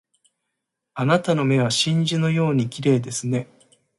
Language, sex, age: Japanese, male, 40-49